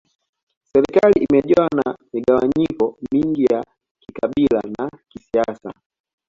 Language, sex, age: Swahili, male, 19-29